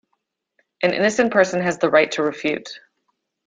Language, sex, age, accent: English, female, 30-39, United States English